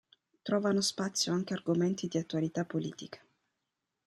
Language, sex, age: Italian, female, 30-39